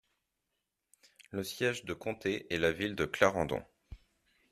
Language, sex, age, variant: French, male, 30-39, Français de métropole